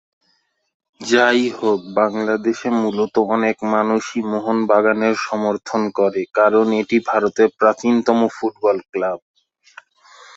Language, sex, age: Bengali, male, 19-29